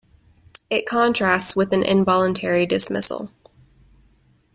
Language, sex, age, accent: English, female, 19-29, United States English